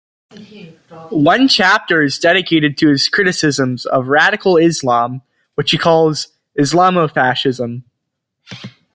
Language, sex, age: English, male, under 19